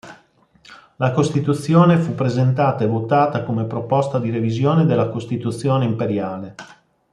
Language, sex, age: Italian, male, 40-49